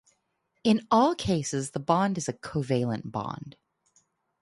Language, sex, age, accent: English, male, 40-49, United States English